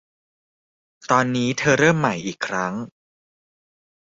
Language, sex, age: Thai, male, 19-29